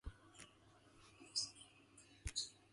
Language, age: English, 19-29